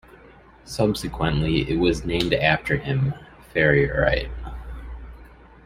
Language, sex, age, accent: English, male, 30-39, United States English